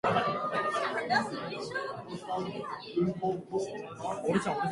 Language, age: Japanese, under 19